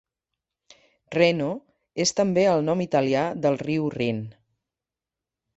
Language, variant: Catalan, Central